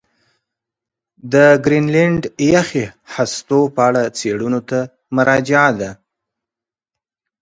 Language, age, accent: Pashto, 19-29, کندهارۍ لهجه